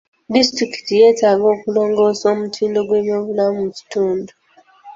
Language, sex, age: Ganda, female, 19-29